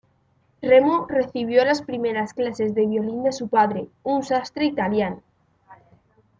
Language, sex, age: Spanish, female, under 19